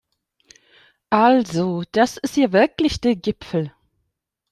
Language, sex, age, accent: German, male, 40-49, Deutschland Deutsch